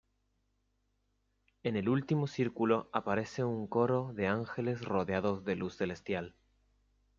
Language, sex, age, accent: Spanish, male, 19-29, Rioplatense: Argentina, Uruguay, este de Bolivia, Paraguay